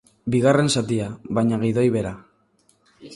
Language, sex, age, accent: Basque, female, 40-49, Mendebalekoa (Araba, Bizkaia, Gipuzkoako mendebaleko herri batzuk)